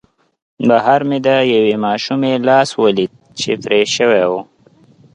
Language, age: Pashto, 19-29